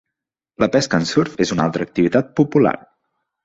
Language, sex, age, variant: Catalan, male, 19-29, Central